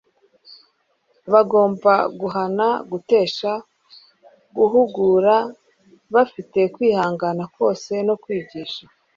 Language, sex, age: Kinyarwanda, female, 30-39